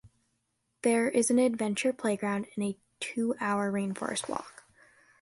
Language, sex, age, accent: English, female, under 19, United States English